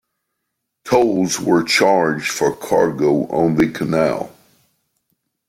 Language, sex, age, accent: English, male, 60-69, United States English